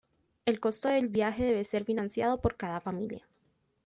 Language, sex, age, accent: Spanish, female, 19-29, Caribe: Cuba, Venezuela, Puerto Rico, República Dominicana, Panamá, Colombia caribeña, México caribeño, Costa del golfo de México